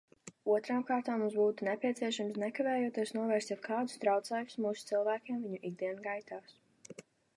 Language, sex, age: Latvian, female, under 19